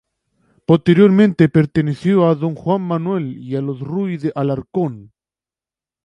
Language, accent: Spanish, Chileno: Chile, Cuyo